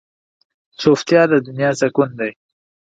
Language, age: Pashto, 19-29